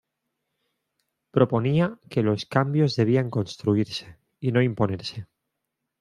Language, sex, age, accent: Spanish, male, 30-39, España: Centro-Sur peninsular (Madrid, Toledo, Castilla-La Mancha)